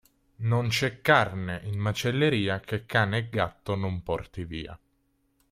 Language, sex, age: Italian, male, 19-29